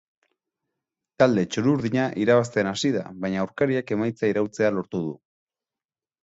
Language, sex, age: Basque, male, 30-39